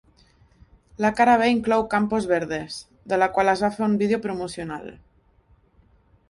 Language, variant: Catalan, Central